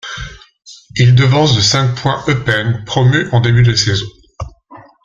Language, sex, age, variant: French, male, 50-59, Français de métropole